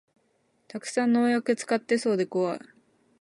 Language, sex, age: Japanese, female, 19-29